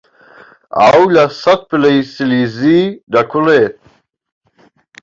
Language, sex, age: Central Kurdish, male, 19-29